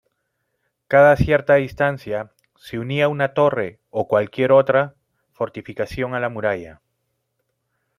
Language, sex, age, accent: Spanish, male, 40-49, Andino-Pacífico: Colombia, Perú, Ecuador, oeste de Bolivia y Venezuela andina